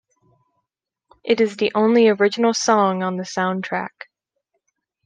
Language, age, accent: English, 19-29, United States English